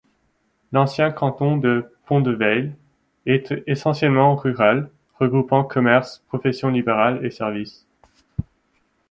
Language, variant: French, Français de métropole